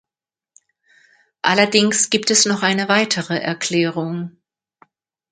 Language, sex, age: German, female, 50-59